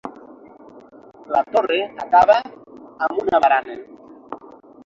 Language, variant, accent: Catalan, Nord-Occidental, nord-occidental; Lleida